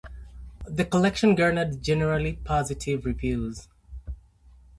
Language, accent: English, United States English